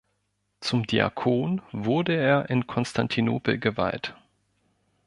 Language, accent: German, Deutschland Deutsch